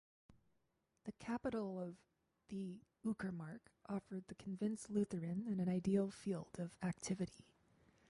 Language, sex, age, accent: English, female, 19-29, United States English